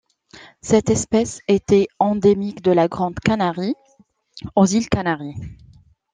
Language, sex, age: French, female, 30-39